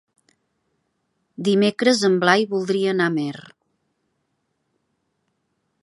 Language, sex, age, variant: Catalan, female, 40-49, Central